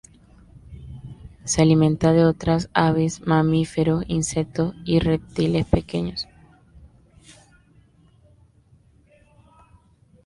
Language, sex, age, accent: Spanish, female, under 19, Caribe: Cuba, Venezuela, Puerto Rico, República Dominicana, Panamá, Colombia caribeña, México caribeño, Costa del golfo de México